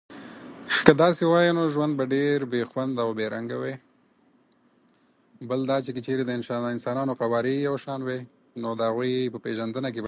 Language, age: Pashto, 19-29